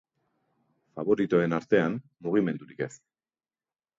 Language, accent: Basque, Erdialdekoa edo Nafarra (Gipuzkoa, Nafarroa)